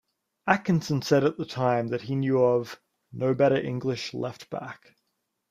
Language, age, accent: English, 19-29, Australian English